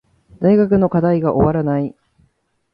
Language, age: Japanese, 19-29